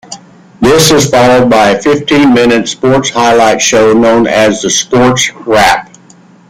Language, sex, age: English, male, 60-69